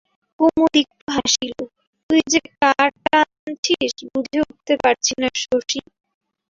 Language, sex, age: Bengali, female, 19-29